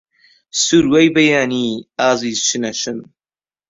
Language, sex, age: Central Kurdish, male, 19-29